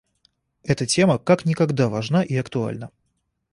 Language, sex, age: Russian, male, 30-39